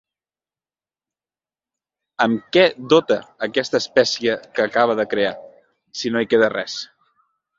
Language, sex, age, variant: Catalan, male, 30-39, Central